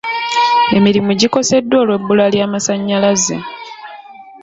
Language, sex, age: Ganda, female, 30-39